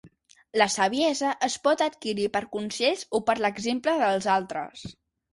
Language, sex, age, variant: Catalan, male, under 19, Central